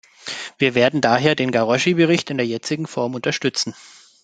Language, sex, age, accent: German, male, 30-39, Deutschland Deutsch